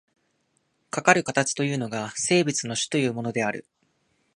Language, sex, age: Japanese, male, 19-29